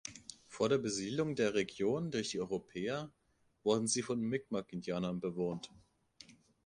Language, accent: German, Deutschland Deutsch